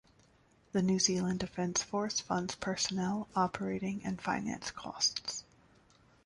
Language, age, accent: English, 30-39, United States English